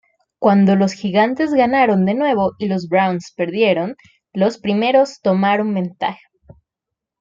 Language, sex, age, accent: Spanish, female, 19-29, México